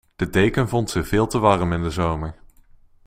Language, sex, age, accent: Dutch, male, under 19, Nederlands Nederlands